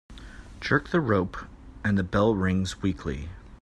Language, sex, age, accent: English, male, 30-39, United States English